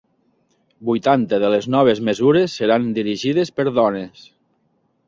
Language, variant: Catalan, Central